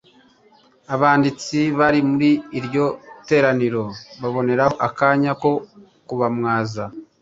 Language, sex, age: Kinyarwanda, male, 30-39